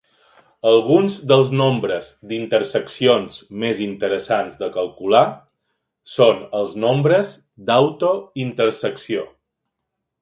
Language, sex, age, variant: Catalan, male, 40-49, Balear